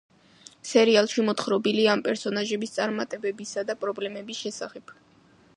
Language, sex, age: Georgian, female, under 19